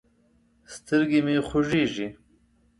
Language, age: Pashto, 30-39